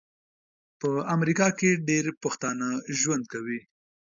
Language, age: Pashto, 50-59